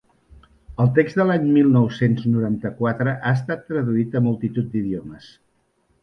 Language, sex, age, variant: Catalan, male, 50-59, Central